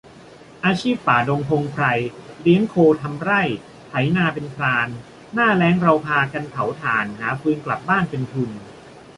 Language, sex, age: Thai, male, 40-49